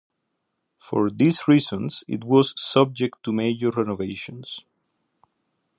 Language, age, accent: English, 30-39, United States English